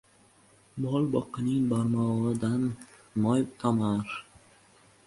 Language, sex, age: Uzbek, male, under 19